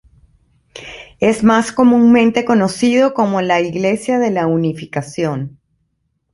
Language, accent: Spanish, Caribe: Cuba, Venezuela, Puerto Rico, República Dominicana, Panamá, Colombia caribeña, México caribeño, Costa del golfo de México